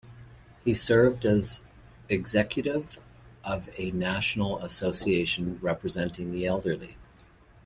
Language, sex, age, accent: English, male, 50-59, Canadian English